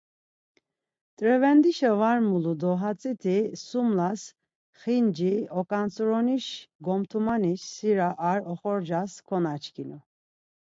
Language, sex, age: Laz, female, 40-49